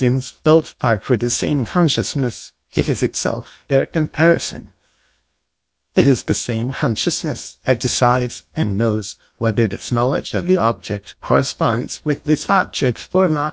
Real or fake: fake